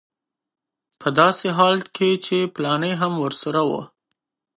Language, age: Pashto, 19-29